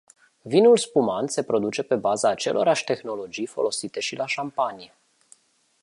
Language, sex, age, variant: Romanian, male, 40-49, Romanian-Romania